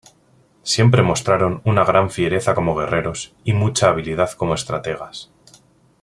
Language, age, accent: Spanish, 19-29, España: Norte peninsular (Asturias, Castilla y León, Cantabria, País Vasco, Navarra, Aragón, La Rioja, Guadalajara, Cuenca)